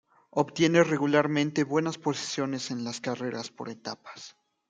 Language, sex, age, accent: Spanish, male, 19-29, México